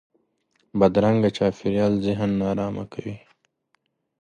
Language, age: Pashto, 19-29